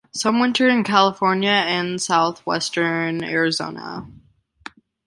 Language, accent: English, United States English